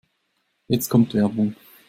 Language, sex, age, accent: German, male, 19-29, Schweizerdeutsch